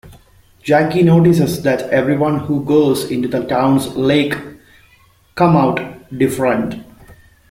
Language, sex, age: English, male, 19-29